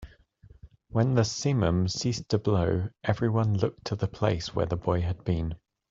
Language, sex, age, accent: English, male, 30-39, England English